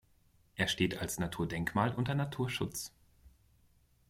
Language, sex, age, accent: German, male, 40-49, Deutschland Deutsch